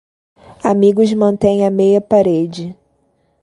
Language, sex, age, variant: Portuguese, female, 30-39, Portuguese (Brasil)